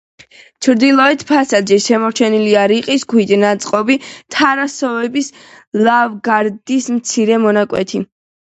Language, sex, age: Georgian, female, 19-29